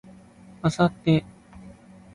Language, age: Japanese, 19-29